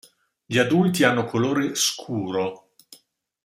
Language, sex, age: Italian, male, 60-69